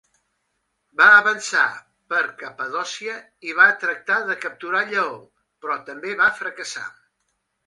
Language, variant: Catalan, Central